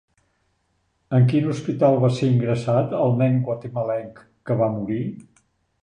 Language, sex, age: Catalan, male, 70-79